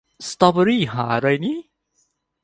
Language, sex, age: Thai, male, 19-29